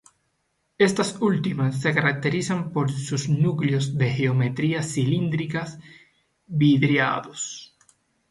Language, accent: Spanish, Caribe: Cuba, Venezuela, Puerto Rico, República Dominicana, Panamá, Colombia caribeña, México caribeño, Costa del golfo de México